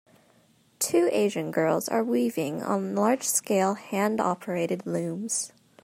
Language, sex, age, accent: English, female, 19-29, United States English